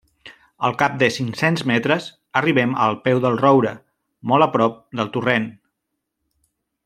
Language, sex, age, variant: Catalan, male, 40-49, Central